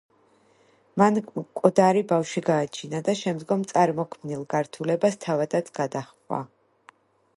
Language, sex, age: Georgian, female, 40-49